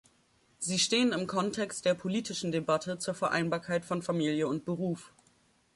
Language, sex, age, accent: German, female, 19-29, Deutschland Deutsch